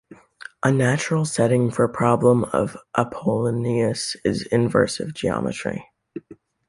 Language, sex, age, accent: English, male, under 19, United States English